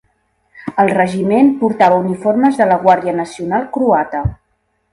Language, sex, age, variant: Catalan, female, 50-59, Central